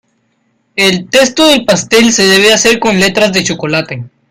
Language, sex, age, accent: Spanish, male, under 19, Andino-Pacífico: Colombia, Perú, Ecuador, oeste de Bolivia y Venezuela andina